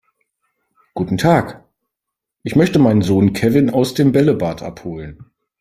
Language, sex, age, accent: German, male, 40-49, Deutschland Deutsch